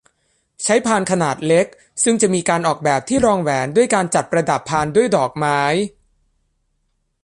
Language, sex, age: Thai, male, under 19